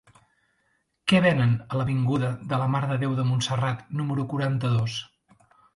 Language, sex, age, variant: Catalan, male, 30-39, Central